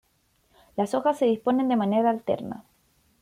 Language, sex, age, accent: Spanish, female, under 19, Chileno: Chile, Cuyo